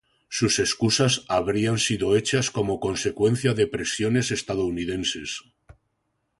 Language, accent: Spanish, España: Centro-Sur peninsular (Madrid, Toledo, Castilla-La Mancha)